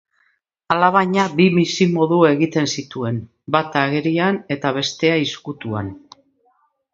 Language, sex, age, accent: Basque, female, 60-69, Mendebalekoa (Araba, Bizkaia, Gipuzkoako mendebaleko herri batzuk)